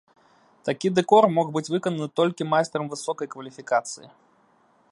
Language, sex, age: Belarusian, male, 19-29